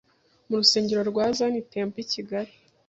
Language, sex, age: Kinyarwanda, female, 19-29